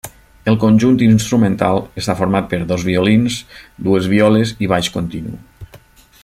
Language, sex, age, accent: Catalan, male, 40-49, valencià